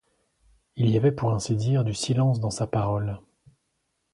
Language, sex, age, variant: French, male, 40-49, Français de métropole